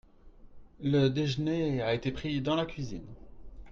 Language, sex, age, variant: French, male, 30-39, Français de métropole